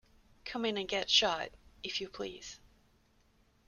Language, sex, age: English, female, 30-39